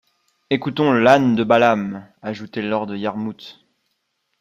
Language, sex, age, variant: French, male, 19-29, Français de métropole